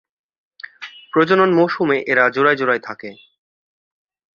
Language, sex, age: Bengali, male, 19-29